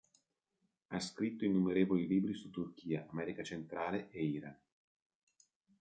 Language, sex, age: Italian, male, 40-49